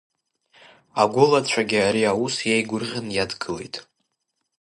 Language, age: Abkhazian, under 19